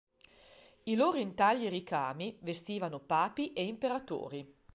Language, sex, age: Italian, female, 50-59